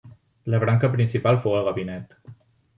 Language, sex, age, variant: Catalan, male, 19-29, Central